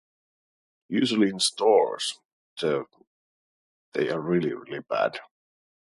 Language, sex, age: English, male, 30-39